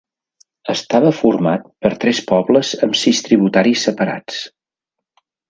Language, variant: Catalan, Central